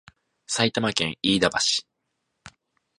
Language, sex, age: Japanese, male, 19-29